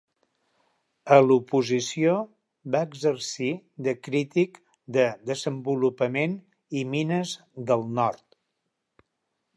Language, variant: Catalan, Central